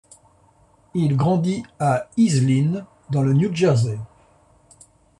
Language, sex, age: French, male, 60-69